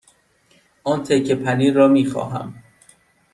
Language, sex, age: Persian, male, 19-29